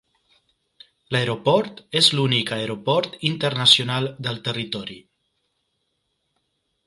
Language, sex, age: Catalan, male, 30-39